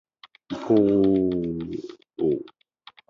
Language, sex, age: Japanese, male, under 19